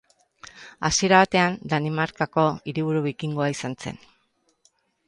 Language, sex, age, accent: Basque, female, 50-59, Erdialdekoa edo Nafarra (Gipuzkoa, Nafarroa)